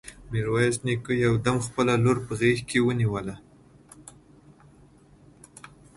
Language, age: Pashto, 19-29